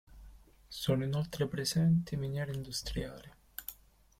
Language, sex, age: Italian, male, 19-29